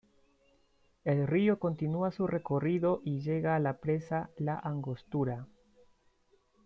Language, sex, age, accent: Spanish, male, 19-29, Andino-Pacífico: Colombia, Perú, Ecuador, oeste de Bolivia y Venezuela andina